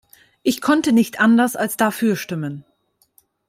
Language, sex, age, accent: German, female, 30-39, Deutschland Deutsch